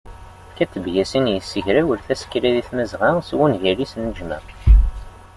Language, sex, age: Kabyle, male, 19-29